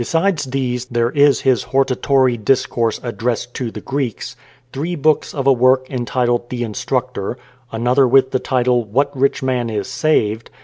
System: none